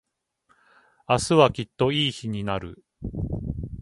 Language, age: Japanese, 50-59